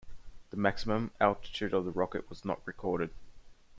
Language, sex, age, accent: English, male, 19-29, Australian English